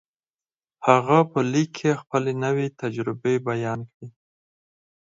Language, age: Pashto, 30-39